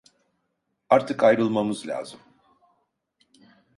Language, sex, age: Turkish, male, 60-69